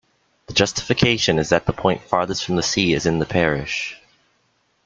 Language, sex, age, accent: English, male, 19-29, United States English